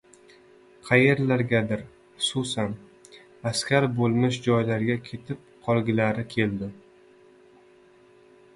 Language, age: Uzbek, 19-29